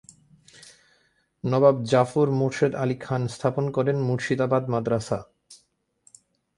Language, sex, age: Bengali, male, 19-29